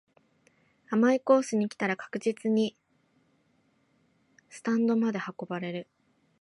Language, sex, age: Japanese, female, 19-29